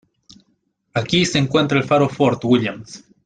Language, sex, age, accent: Spanish, male, 19-29, Andino-Pacífico: Colombia, Perú, Ecuador, oeste de Bolivia y Venezuela andina